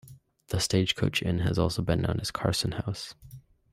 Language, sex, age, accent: English, male, under 19, Canadian English